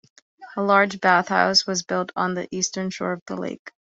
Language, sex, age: English, female, 19-29